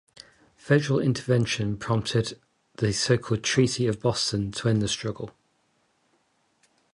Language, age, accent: English, 50-59, England English